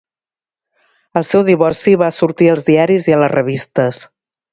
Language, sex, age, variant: Catalan, female, 50-59, Septentrional